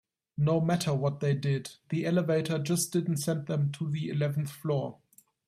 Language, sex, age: English, male, 40-49